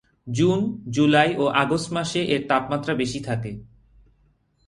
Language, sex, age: Bengali, male, 19-29